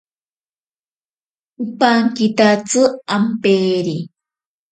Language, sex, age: Ashéninka Perené, female, 40-49